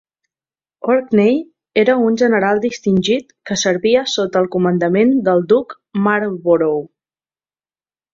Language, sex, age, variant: Catalan, female, 19-29, Central